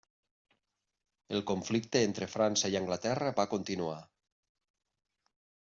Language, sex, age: Catalan, male, 40-49